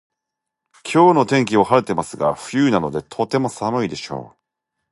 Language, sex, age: Japanese, female, 19-29